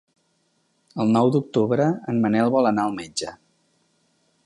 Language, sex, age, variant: Catalan, male, 50-59, Central